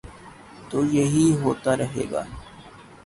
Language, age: Urdu, 19-29